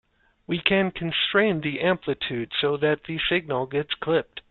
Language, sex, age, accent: English, male, 30-39, United States English